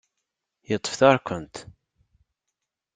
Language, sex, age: Kabyle, male, 30-39